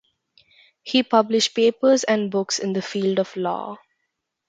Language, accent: English, India and South Asia (India, Pakistan, Sri Lanka)